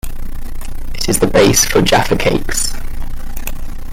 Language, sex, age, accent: English, male, 19-29, England English